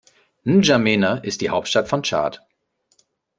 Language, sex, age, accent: German, male, 30-39, Deutschland Deutsch